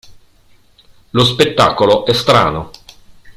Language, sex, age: Italian, male, 50-59